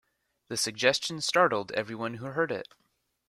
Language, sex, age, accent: English, male, under 19, United States English